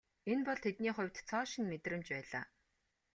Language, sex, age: Mongolian, female, 30-39